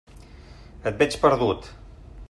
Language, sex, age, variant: Catalan, male, 40-49, Central